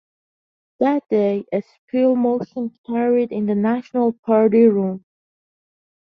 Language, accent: English, United States English